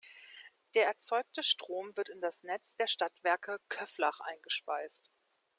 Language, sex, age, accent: German, female, 30-39, Deutschland Deutsch